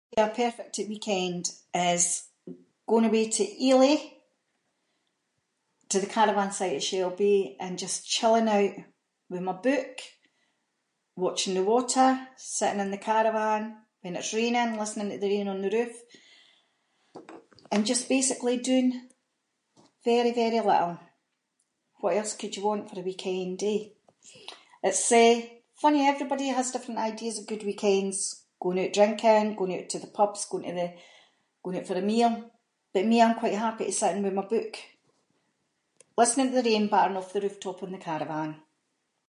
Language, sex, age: Scots, female, 50-59